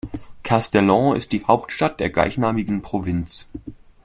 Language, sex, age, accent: German, male, under 19, Deutschland Deutsch